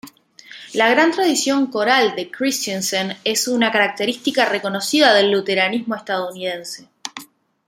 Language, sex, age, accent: Spanish, female, under 19, Rioplatense: Argentina, Uruguay, este de Bolivia, Paraguay